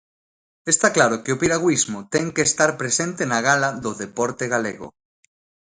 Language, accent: Galician, Normativo (estándar)